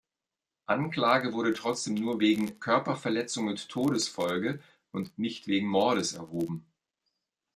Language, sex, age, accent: German, male, 40-49, Deutschland Deutsch